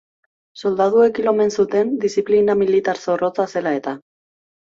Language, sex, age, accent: Basque, female, 19-29, Mendebalekoa (Araba, Bizkaia, Gipuzkoako mendebaleko herri batzuk)